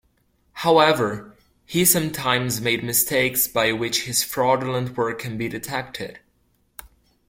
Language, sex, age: English, male, under 19